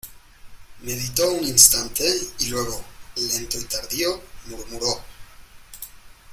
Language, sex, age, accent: Spanish, male, 19-29, México